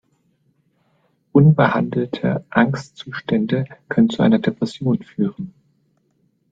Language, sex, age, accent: German, male, 30-39, Deutschland Deutsch